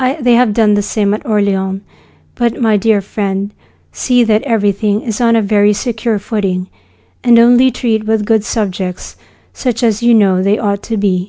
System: none